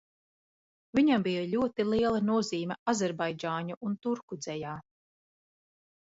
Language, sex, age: Latvian, female, 40-49